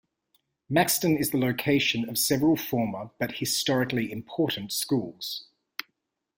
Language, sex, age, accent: English, male, 30-39, Australian English